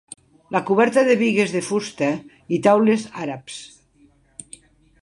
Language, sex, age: Catalan, female, 60-69